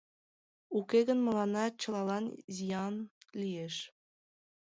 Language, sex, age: Mari, female, 19-29